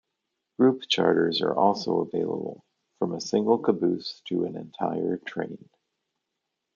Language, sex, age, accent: English, male, 60-69, United States English